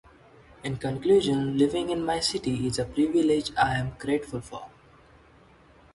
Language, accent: English, India and South Asia (India, Pakistan, Sri Lanka)